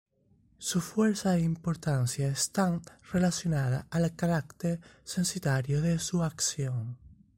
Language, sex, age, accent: Spanish, male, 19-29, España: Sur peninsular (Andalucia, Extremadura, Murcia)